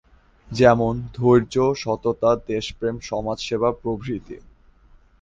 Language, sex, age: Bengali, male, under 19